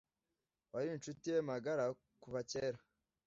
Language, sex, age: Kinyarwanda, male, under 19